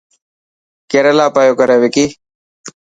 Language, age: Dhatki, 19-29